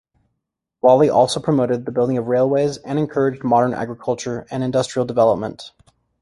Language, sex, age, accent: English, male, 19-29, United States English